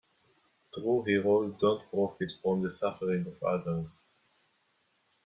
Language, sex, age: English, male, 19-29